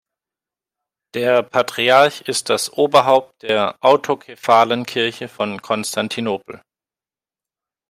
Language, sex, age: German, male, 30-39